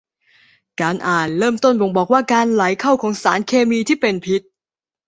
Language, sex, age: Thai, female, under 19